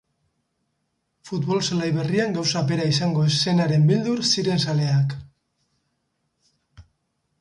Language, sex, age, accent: Basque, male, 50-59, Mendebalekoa (Araba, Bizkaia, Gipuzkoako mendebaleko herri batzuk)